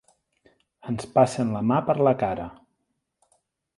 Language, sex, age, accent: Catalan, male, 40-49, central; nord-occidental